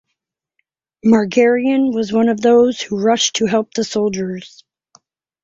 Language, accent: English, United States English